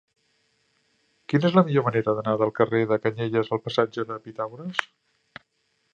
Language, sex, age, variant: Catalan, male, 60-69, Central